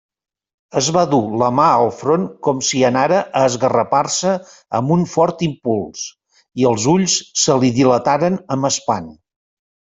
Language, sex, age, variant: Catalan, male, 50-59, Central